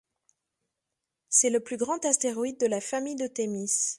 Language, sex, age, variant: French, female, 30-39, Français de métropole